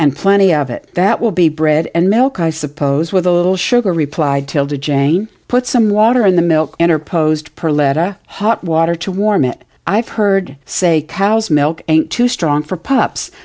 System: none